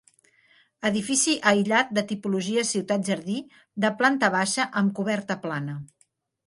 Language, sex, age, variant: Catalan, female, 50-59, Central